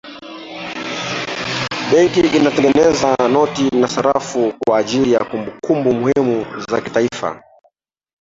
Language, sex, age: Swahili, male, 30-39